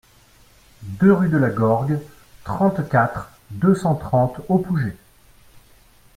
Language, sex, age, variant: French, male, 40-49, Français de métropole